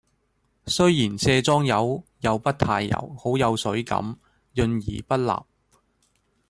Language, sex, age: Cantonese, male, 19-29